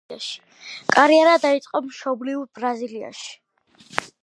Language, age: Georgian, under 19